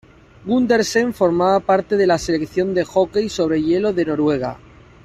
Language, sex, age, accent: Spanish, male, 30-39, España: Norte peninsular (Asturias, Castilla y León, Cantabria, País Vasco, Navarra, Aragón, La Rioja, Guadalajara, Cuenca)